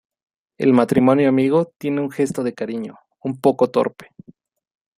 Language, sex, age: Spanish, male, 19-29